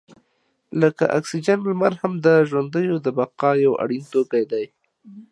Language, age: Pashto, 30-39